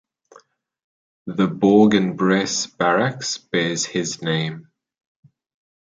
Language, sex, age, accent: English, male, 19-29, Southern African (South Africa, Zimbabwe, Namibia)